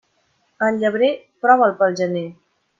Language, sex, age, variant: Catalan, female, 30-39, Central